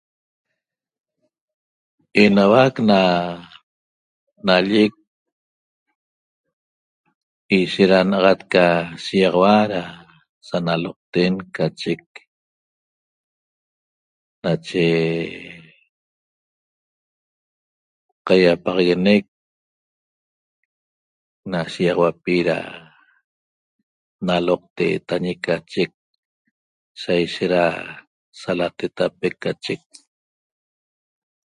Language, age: Toba, 50-59